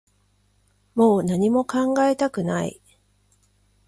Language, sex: Japanese, female